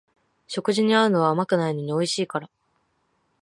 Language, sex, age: Japanese, female, 19-29